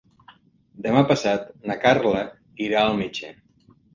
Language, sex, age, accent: Catalan, male, 50-59, occidental